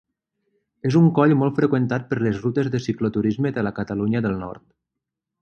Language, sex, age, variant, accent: Catalan, male, 30-39, Nord-Occidental, nord-occidental; Lleidatà